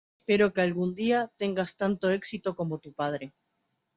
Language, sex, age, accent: Spanish, female, 40-49, Rioplatense: Argentina, Uruguay, este de Bolivia, Paraguay